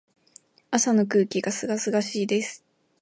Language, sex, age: Japanese, female, 19-29